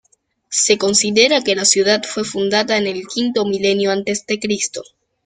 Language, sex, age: Spanish, male, under 19